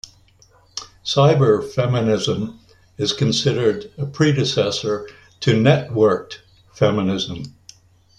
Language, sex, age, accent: English, male, 80-89, Canadian English